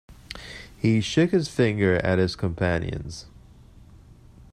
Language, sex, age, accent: English, male, 30-39, United States English